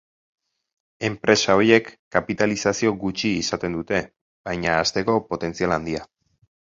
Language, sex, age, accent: Basque, male, 30-39, Mendebalekoa (Araba, Bizkaia, Gipuzkoako mendebaleko herri batzuk)